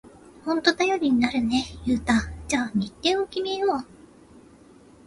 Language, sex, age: Japanese, female, 30-39